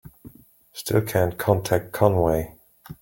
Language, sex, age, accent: English, male, 40-49, United States English